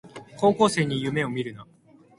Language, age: Japanese, under 19